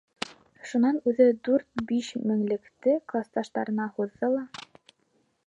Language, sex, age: Bashkir, female, 19-29